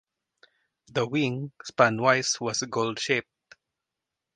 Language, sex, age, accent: English, male, 40-49, Filipino